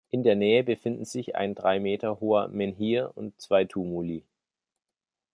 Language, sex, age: German, male, 40-49